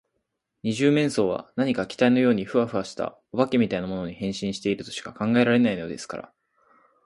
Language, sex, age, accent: Japanese, male, 19-29, 標準